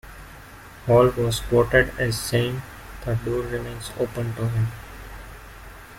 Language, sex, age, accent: English, male, 19-29, India and South Asia (India, Pakistan, Sri Lanka)